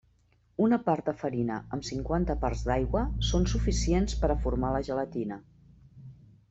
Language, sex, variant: Catalan, female, Central